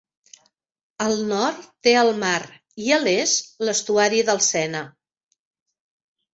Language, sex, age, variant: Catalan, female, 60-69, Central